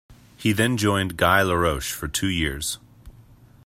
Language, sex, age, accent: English, male, 30-39, United States English